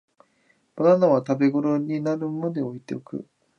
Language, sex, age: Japanese, male, 19-29